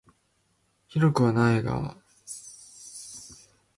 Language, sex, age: Japanese, male, 19-29